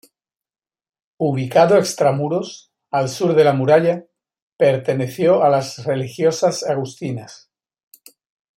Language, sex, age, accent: Spanish, male, 50-59, España: Sur peninsular (Andalucia, Extremadura, Murcia)